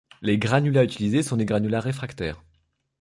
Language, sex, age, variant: French, male, 19-29, Français de métropole